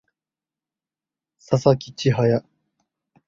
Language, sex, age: Japanese, male, 40-49